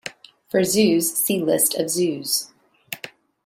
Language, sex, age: English, female, 19-29